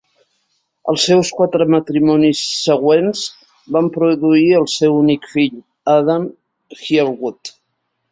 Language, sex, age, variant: Catalan, female, 70-79, Central